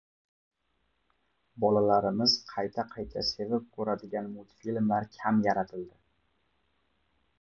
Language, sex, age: Uzbek, male, 19-29